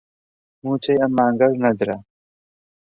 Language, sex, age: Central Kurdish, male, 30-39